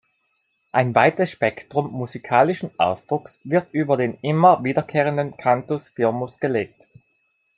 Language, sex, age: German, male, 30-39